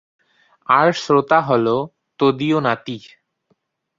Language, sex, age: Bengali, male, 19-29